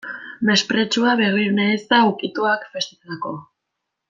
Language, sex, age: Basque, female, 19-29